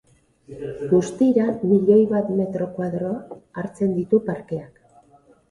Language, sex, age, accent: Basque, female, 50-59, Erdialdekoa edo Nafarra (Gipuzkoa, Nafarroa)